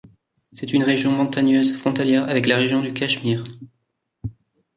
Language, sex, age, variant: French, male, 19-29, Français de métropole